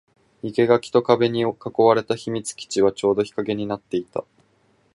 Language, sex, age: Japanese, male, 19-29